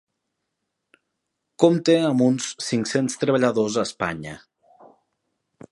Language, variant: Catalan, Nord-Occidental